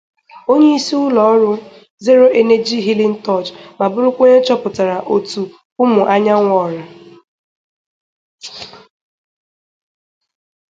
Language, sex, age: Igbo, female, under 19